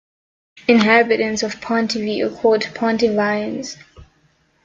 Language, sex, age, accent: English, female, 19-29, United States English